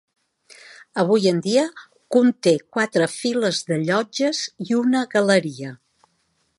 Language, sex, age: Catalan, female, 60-69